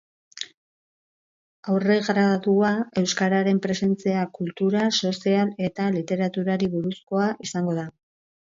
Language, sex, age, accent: Basque, female, 50-59, Mendebalekoa (Araba, Bizkaia, Gipuzkoako mendebaleko herri batzuk)